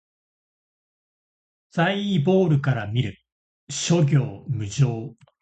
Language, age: Japanese, 40-49